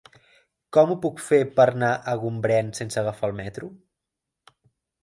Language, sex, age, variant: Catalan, male, 19-29, Central